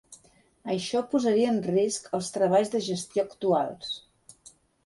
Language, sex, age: Catalan, female, 60-69